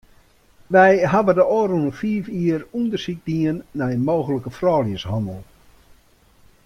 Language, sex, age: Western Frisian, male, 60-69